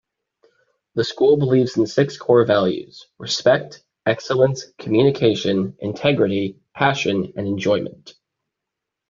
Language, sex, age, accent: English, male, 19-29, United States English